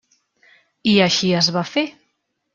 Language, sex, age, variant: Catalan, female, 50-59, Central